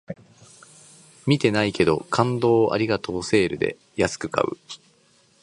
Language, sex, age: Japanese, male, 30-39